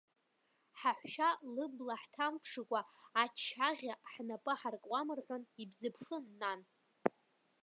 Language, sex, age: Abkhazian, female, under 19